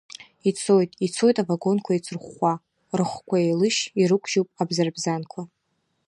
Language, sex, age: Abkhazian, female, under 19